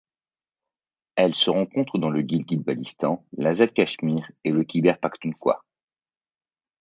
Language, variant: French, Français de métropole